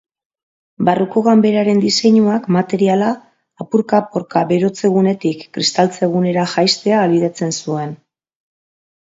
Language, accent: Basque, Mendebalekoa (Araba, Bizkaia, Gipuzkoako mendebaleko herri batzuk)